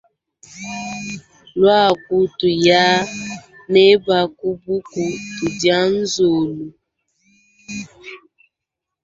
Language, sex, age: Luba-Lulua, female, 19-29